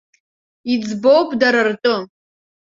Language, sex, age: Abkhazian, female, under 19